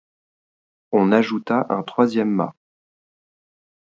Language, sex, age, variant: French, male, 40-49, Français de métropole